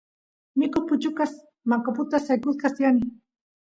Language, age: Santiago del Estero Quichua, 30-39